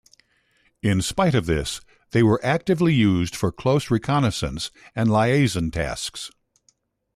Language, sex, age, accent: English, male, 60-69, United States English